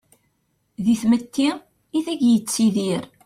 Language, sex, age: Kabyle, female, 40-49